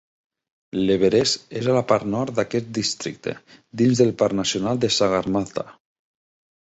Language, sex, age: Catalan, male, 40-49